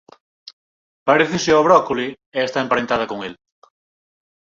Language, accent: Galician, Normativo (estándar)